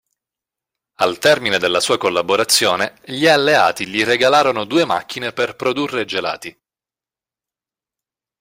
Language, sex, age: Italian, male, 19-29